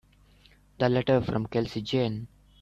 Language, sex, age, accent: English, male, 19-29, England English